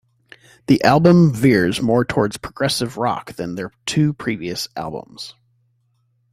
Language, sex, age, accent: English, male, 50-59, United States English